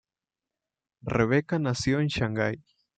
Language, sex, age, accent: Spanish, male, 19-29, México